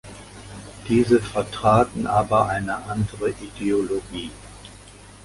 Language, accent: German, Deutschland Deutsch